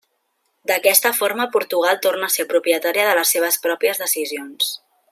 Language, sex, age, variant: Catalan, female, 19-29, Central